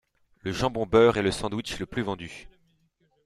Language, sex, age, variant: French, male, under 19, Français de métropole